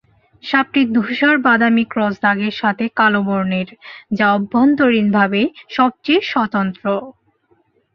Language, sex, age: Bengali, female, 19-29